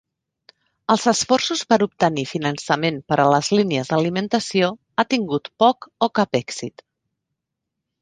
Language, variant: Catalan, Central